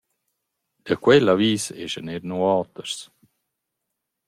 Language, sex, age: Romansh, male, 40-49